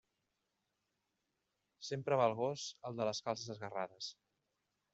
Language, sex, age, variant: Catalan, male, 40-49, Central